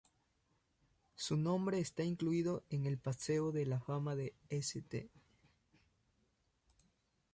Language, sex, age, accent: Spanish, male, 19-29, Andino-Pacífico: Colombia, Perú, Ecuador, oeste de Bolivia y Venezuela andina